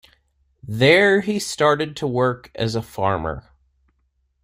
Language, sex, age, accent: English, male, 40-49, United States English